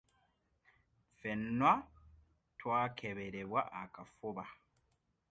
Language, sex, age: Ganda, male, 19-29